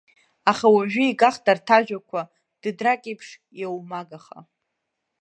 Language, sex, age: Abkhazian, female, under 19